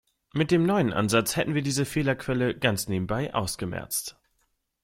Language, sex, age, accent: German, male, 19-29, Deutschland Deutsch